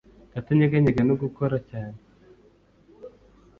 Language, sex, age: Kinyarwanda, male, 19-29